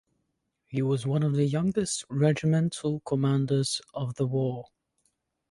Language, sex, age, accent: English, male, 19-29, England English